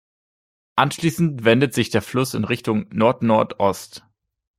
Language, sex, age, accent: German, male, 19-29, Deutschland Deutsch